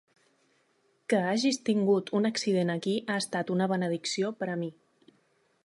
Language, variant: Catalan, Nord-Occidental